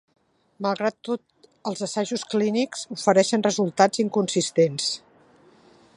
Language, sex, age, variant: Catalan, female, 50-59, Central